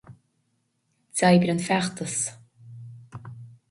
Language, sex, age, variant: Irish, female, 30-39, Gaeilge Chonnacht